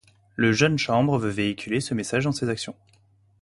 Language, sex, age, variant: French, male, 19-29, Français de métropole